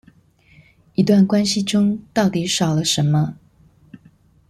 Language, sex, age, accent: Chinese, female, 40-49, 出生地：臺北市